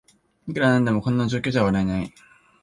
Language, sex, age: Japanese, male, 19-29